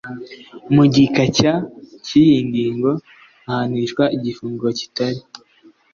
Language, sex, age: Kinyarwanda, male, 19-29